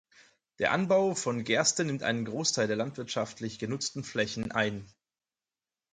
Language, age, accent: German, 30-39, Deutschland Deutsch